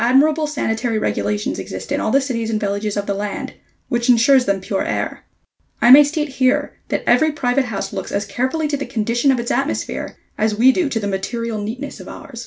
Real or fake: real